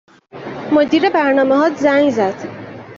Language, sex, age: Persian, female, 19-29